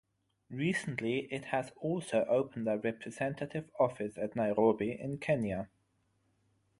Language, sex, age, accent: English, male, 19-29, England English